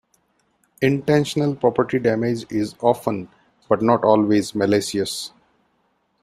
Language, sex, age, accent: English, male, 40-49, India and South Asia (India, Pakistan, Sri Lanka)